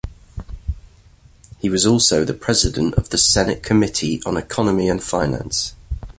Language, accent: English, England English